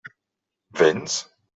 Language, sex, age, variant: Catalan, male, 50-59, Central